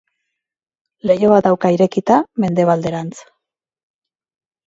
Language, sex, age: Basque, female, 40-49